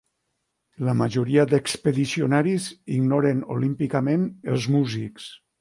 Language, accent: Catalan, valencià